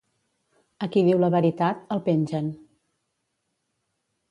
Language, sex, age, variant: Catalan, female, 50-59, Central